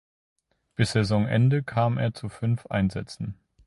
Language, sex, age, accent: German, male, 30-39, Deutschland Deutsch